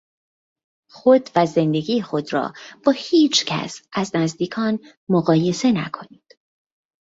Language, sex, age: Persian, female, 19-29